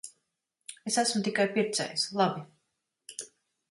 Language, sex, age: Latvian, female, 50-59